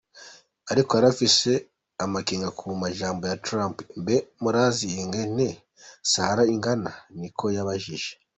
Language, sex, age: Kinyarwanda, male, 19-29